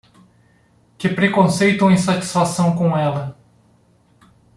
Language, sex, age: Portuguese, male, 40-49